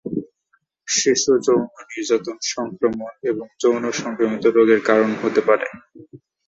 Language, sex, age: Bengali, male, 19-29